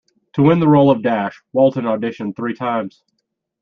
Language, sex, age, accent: English, male, 30-39, United States English